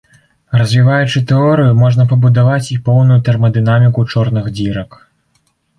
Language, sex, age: Belarusian, male, under 19